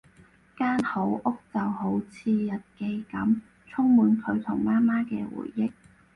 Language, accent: Cantonese, 广州音